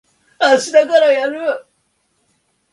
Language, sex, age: Japanese, male, 19-29